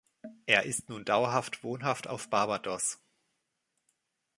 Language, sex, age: German, male, 30-39